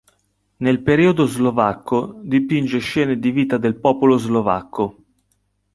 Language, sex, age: Italian, male, 40-49